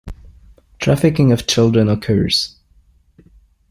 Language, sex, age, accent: English, male, 19-29, United States English